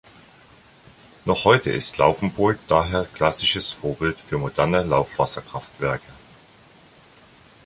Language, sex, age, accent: German, male, 50-59, Deutschland Deutsch